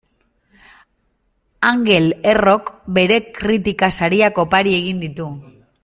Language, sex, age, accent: Basque, female, 19-29, Mendebalekoa (Araba, Bizkaia, Gipuzkoako mendebaleko herri batzuk)